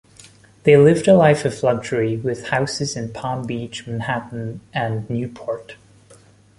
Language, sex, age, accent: English, male, 30-39, India and South Asia (India, Pakistan, Sri Lanka)